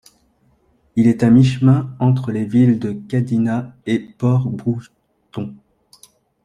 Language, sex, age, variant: French, male, 30-39, Français de métropole